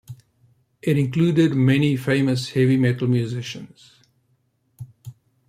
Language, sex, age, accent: English, male, 60-69, Southern African (South Africa, Zimbabwe, Namibia)